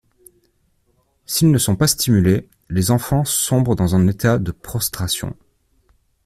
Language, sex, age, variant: French, male, 19-29, Français de métropole